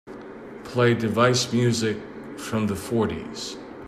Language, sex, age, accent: English, male, 40-49, United States English